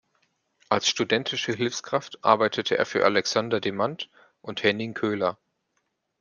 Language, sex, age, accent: German, male, 19-29, Deutschland Deutsch